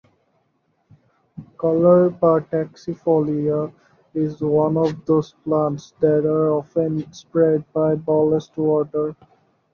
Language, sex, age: English, male, 19-29